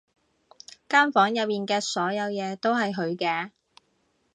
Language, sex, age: Cantonese, female, 19-29